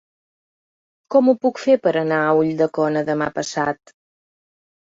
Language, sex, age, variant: Catalan, female, 50-59, Central